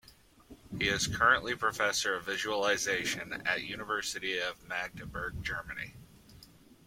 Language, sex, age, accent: English, male, 30-39, United States English